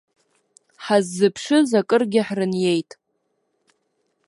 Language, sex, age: Abkhazian, female, under 19